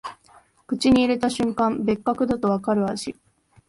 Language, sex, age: Japanese, female, 19-29